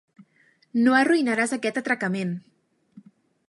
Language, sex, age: Catalan, female, 19-29